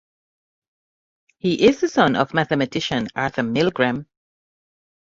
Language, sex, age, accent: English, female, 50-59, West Indies and Bermuda (Bahamas, Bermuda, Jamaica, Trinidad)